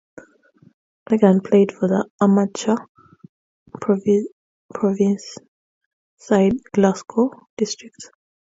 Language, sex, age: English, female, 19-29